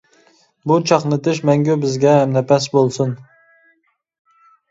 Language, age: Uyghur, 19-29